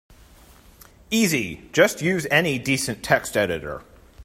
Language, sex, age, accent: English, male, 30-39, United States English